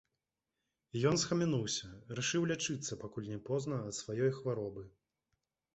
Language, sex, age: Belarusian, male, 19-29